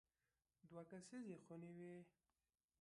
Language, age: Pashto, 19-29